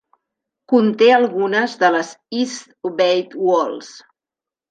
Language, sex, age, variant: Catalan, female, 50-59, Central